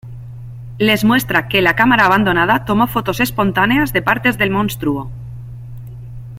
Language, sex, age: Spanish, female, 40-49